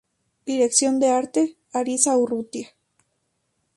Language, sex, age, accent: Spanish, female, 19-29, México